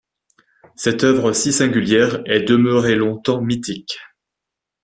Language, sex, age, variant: French, male, 19-29, Français de métropole